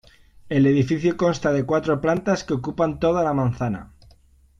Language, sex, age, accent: Spanish, male, 40-49, España: Norte peninsular (Asturias, Castilla y León, Cantabria, País Vasco, Navarra, Aragón, La Rioja, Guadalajara, Cuenca)